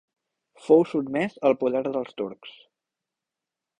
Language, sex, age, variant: Catalan, male, 19-29, Central